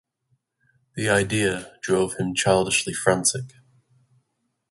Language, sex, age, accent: English, male, 19-29, England English